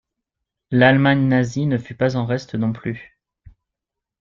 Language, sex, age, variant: French, male, 19-29, Français de métropole